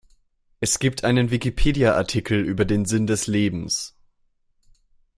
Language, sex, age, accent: German, male, 19-29, Deutschland Deutsch